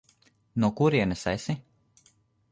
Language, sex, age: Latvian, male, 30-39